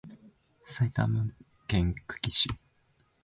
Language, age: Japanese, 19-29